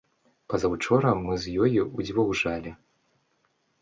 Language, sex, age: Belarusian, male, 19-29